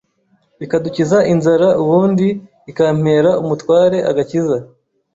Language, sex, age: Kinyarwanda, male, 30-39